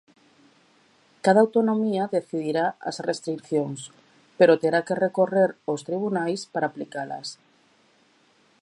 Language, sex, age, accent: Galician, female, 40-49, Atlántico (seseo e gheada)